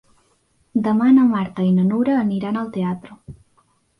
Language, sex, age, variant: Catalan, female, under 19, Central